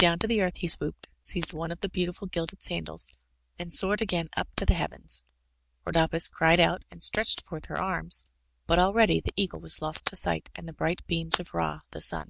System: none